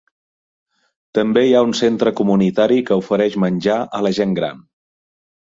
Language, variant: Catalan, Central